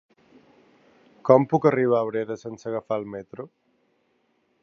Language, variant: Catalan, Balear